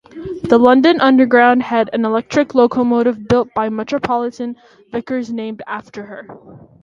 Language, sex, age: English, female, under 19